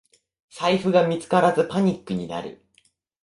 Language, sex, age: Japanese, male, 19-29